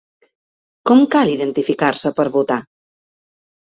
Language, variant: Catalan, Central